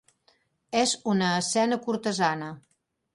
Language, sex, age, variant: Catalan, female, 50-59, Central